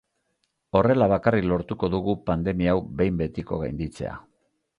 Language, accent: Basque, Mendebalekoa (Araba, Bizkaia, Gipuzkoako mendebaleko herri batzuk)